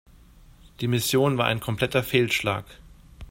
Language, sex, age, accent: German, male, 40-49, Deutschland Deutsch